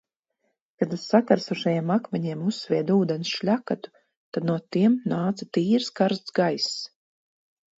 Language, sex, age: Latvian, female, 40-49